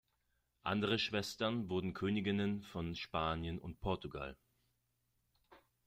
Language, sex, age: German, male, 30-39